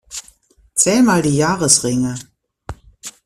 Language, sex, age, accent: German, female, 40-49, Deutschland Deutsch